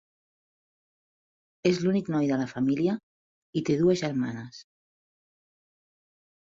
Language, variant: Catalan, Central